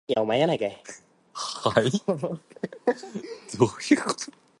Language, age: Japanese, under 19